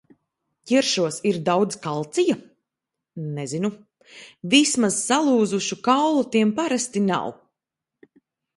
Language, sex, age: Latvian, female, 19-29